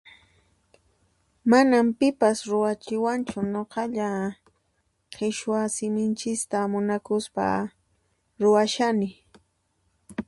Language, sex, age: Puno Quechua, female, 30-39